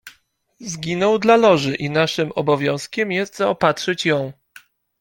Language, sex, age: Polish, male, 30-39